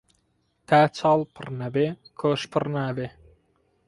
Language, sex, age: Central Kurdish, male, 19-29